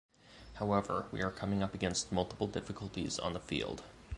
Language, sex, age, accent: English, male, 19-29, United States English